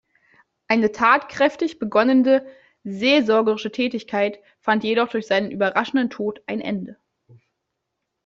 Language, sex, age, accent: German, female, 19-29, Deutschland Deutsch